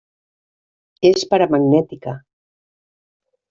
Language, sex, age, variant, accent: Catalan, female, 50-59, Central, central